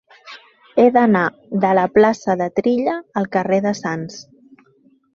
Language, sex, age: Catalan, female, 40-49